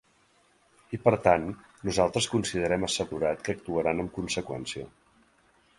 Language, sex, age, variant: Catalan, male, 40-49, Central